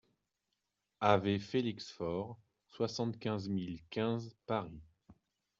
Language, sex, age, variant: French, male, 30-39, Français de métropole